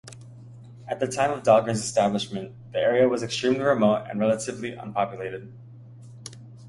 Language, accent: English, United States English